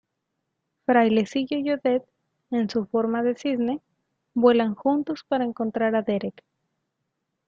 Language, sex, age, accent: Spanish, female, 19-29, México